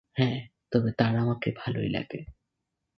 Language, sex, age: Bengali, male, 19-29